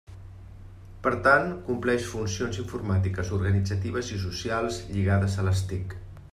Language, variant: Catalan, Central